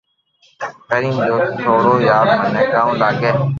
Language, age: Loarki, 30-39